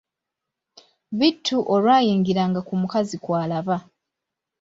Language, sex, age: Ganda, female, 19-29